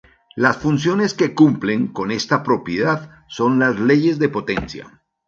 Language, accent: Spanish, Andino-Pacífico: Colombia, Perú, Ecuador, oeste de Bolivia y Venezuela andina